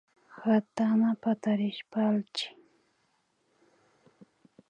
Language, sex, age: Imbabura Highland Quichua, female, under 19